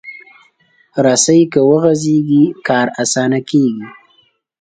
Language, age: Pashto, 19-29